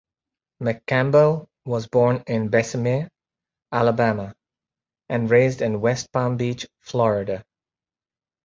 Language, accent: English, England English